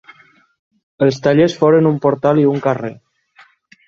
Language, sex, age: Catalan, male, 19-29